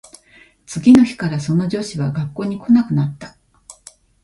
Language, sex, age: Japanese, female, 50-59